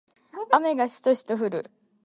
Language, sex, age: Japanese, female, 19-29